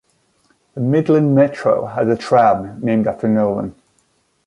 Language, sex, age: English, male, 50-59